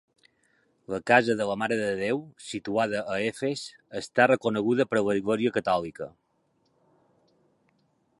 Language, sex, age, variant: Catalan, male, 40-49, Balear